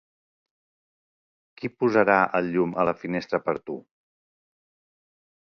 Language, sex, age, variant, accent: Catalan, male, 40-49, Central, central